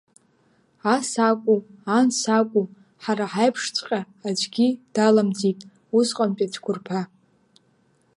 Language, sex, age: Abkhazian, female, 19-29